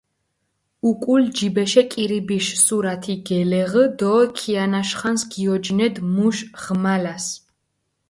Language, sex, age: Mingrelian, female, 19-29